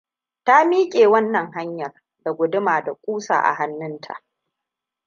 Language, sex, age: Hausa, female, 30-39